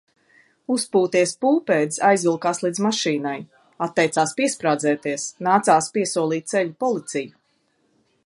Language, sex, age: Latvian, female, 40-49